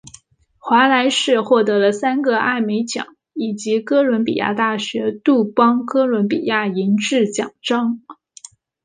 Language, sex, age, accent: Chinese, female, 19-29, 出生地：浙江省